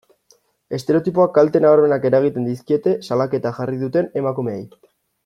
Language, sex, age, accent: Basque, male, 19-29, Erdialdekoa edo Nafarra (Gipuzkoa, Nafarroa)